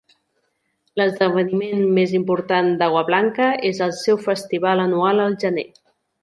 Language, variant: Catalan, Central